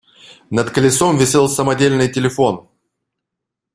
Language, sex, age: Russian, male, 19-29